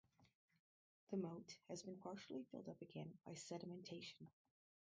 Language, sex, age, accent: English, female, 50-59, United States English